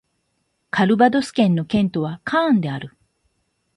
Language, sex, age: Japanese, male, 19-29